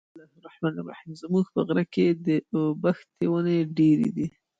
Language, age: Pashto, 19-29